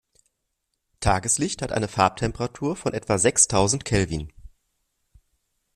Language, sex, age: German, male, 30-39